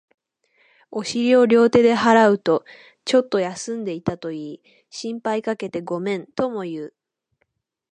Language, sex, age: Japanese, female, 19-29